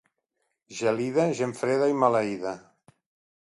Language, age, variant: Catalan, 60-69, Central